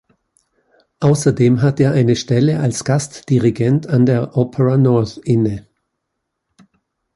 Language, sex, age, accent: German, male, 50-59, Österreichisches Deutsch